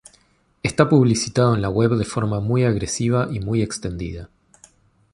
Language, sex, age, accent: Spanish, male, 30-39, Rioplatense: Argentina, Uruguay, este de Bolivia, Paraguay